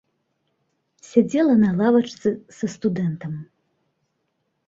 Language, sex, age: Belarusian, female, 40-49